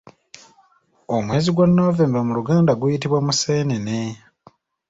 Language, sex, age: Ganda, male, 19-29